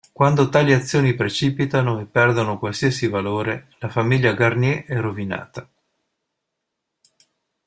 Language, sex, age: Italian, male, 60-69